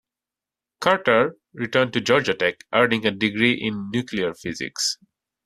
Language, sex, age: English, male, 19-29